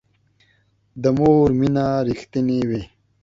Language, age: Pashto, 30-39